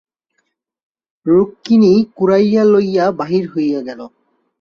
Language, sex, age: Bengali, male, 19-29